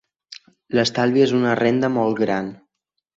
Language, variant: Catalan, Balear